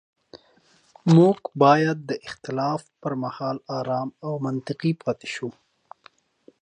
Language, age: Pashto, 19-29